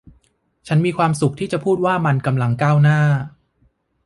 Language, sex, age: Thai, male, 19-29